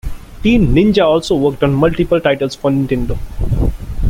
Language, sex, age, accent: English, male, 19-29, India and South Asia (India, Pakistan, Sri Lanka)